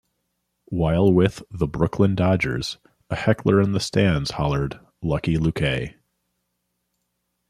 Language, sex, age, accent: English, male, 30-39, United States English